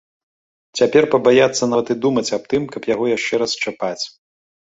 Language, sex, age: Belarusian, male, 40-49